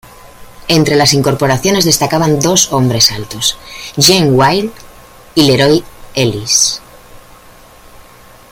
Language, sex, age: Spanish, female, 40-49